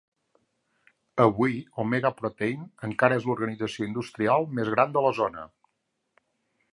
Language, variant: Catalan, Central